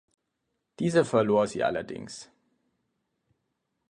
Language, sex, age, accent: German, male, 19-29, Deutschland Deutsch